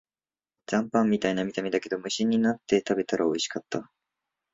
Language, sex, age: Japanese, male, 19-29